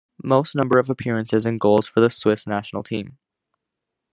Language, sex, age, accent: English, male, under 19, United States English